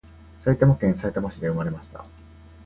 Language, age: Japanese, 30-39